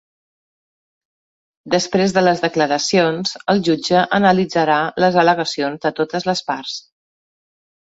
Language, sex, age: Catalan, female, 40-49